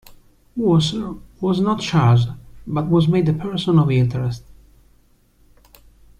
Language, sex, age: English, male, 30-39